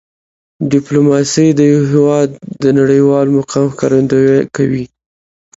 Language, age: Pashto, 19-29